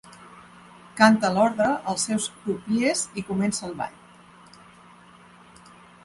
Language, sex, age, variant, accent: Catalan, female, 50-59, Nord-Occidental, Empordanès